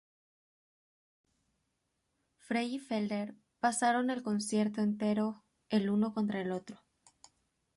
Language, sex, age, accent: Spanish, female, under 19, América central